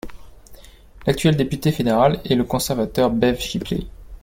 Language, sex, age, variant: French, male, 19-29, Français de métropole